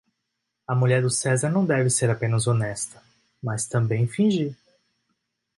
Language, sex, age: Portuguese, male, 19-29